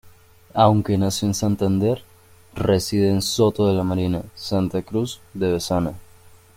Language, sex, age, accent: Spanish, male, under 19, Caribe: Cuba, Venezuela, Puerto Rico, República Dominicana, Panamá, Colombia caribeña, México caribeño, Costa del golfo de México